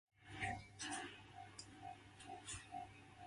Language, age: English, 19-29